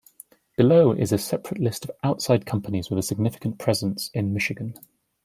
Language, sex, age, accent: English, male, 19-29, England English